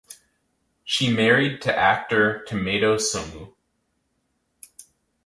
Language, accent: English, United States English